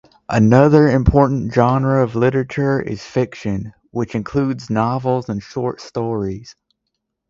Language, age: English, under 19